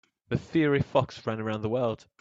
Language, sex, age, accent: English, male, 19-29, England English